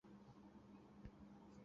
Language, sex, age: Bengali, female, 19-29